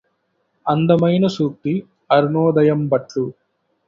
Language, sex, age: Telugu, male, 19-29